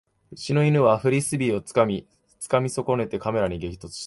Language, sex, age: Japanese, male, 19-29